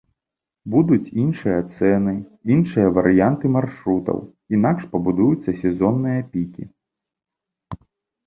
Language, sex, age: Belarusian, male, 30-39